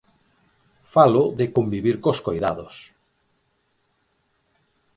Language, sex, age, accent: Galician, male, 50-59, Oriental (común en zona oriental)